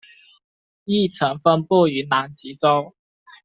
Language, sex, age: Chinese, male, 19-29